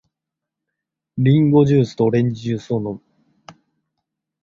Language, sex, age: Japanese, male, 40-49